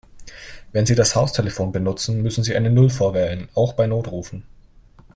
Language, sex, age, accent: German, male, 19-29, Deutschland Deutsch